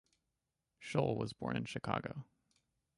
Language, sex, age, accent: English, male, 19-29, United States English